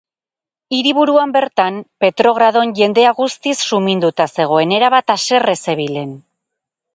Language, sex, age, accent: Basque, female, 40-49, Erdialdekoa edo Nafarra (Gipuzkoa, Nafarroa)